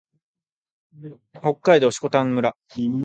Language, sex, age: Japanese, male, 19-29